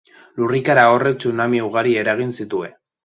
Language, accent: Basque, Erdialdekoa edo Nafarra (Gipuzkoa, Nafarroa)